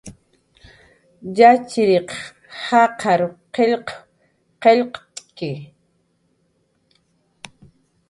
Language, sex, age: Jaqaru, female, 40-49